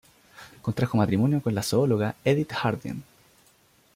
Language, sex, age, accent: Spanish, male, 19-29, Chileno: Chile, Cuyo